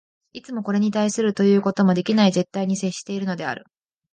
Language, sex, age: Japanese, female, under 19